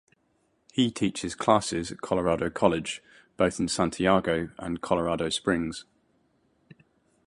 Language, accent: English, England English